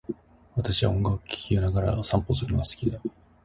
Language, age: Japanese, 30-39